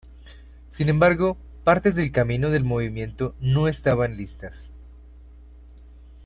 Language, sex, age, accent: Spanish, male, 30-39, Andino-Pacífico: Colombia, Perú, Ecuador, oeste de Bolivia y Venezuela andina